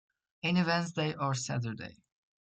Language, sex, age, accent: English, male, under 19, United States English